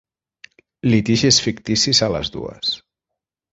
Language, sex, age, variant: Catalan, male, 40-49, Central